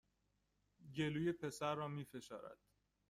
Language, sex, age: Persian, male, 19-29